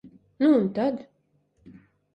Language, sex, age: Latvian, female, 30-39